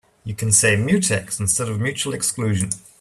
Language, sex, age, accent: English, male, 40-49, Southern African (South Africa, Zimbabwe, Namibia)